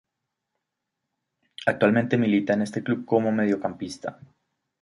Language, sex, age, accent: Spanish, male, 30-39, Andino-Pacífico: Colombia, Perú, Ecuador, oeste de Bolivia y Venezuela andina